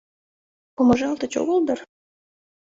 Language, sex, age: Mari, female, 19-29